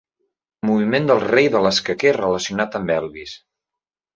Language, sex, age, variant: Catalan, male, 30-39, Central